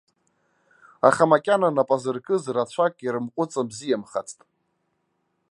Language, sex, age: Abkhazian, male, 19-29